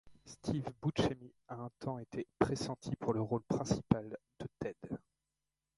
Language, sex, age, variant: French, male, 30-39, Français de métropole